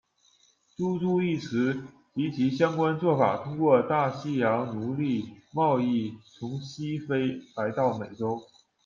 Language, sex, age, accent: Chinese, male, 19-29, 出生地：辽宁省